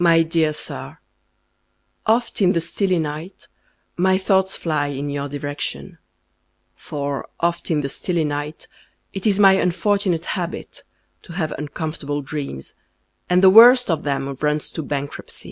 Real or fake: real